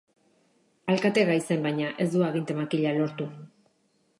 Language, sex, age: Basque, female, 40-49